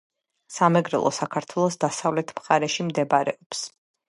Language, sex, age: Georgian, female, 30-39